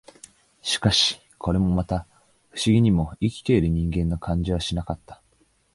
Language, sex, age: Japanese, male, 19-29